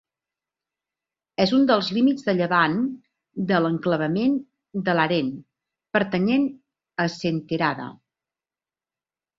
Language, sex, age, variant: Catalan, female, 40-49, Central